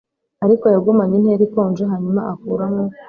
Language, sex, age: Kinyarwanda, female, 19-29